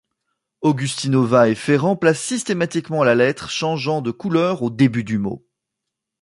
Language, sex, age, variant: French, male, 30-39, Français de métropole